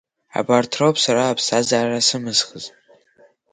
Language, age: Abkhazian, under 19